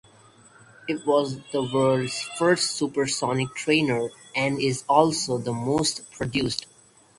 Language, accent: English, United States English